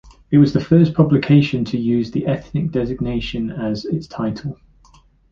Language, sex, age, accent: English, male, 19-29, England English